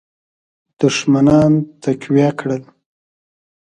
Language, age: Pashto, 19-29